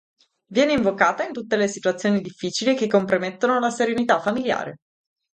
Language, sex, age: Italian, female, 30-39